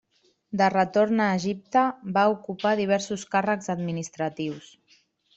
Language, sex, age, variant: Catalan, female, 40-49, Central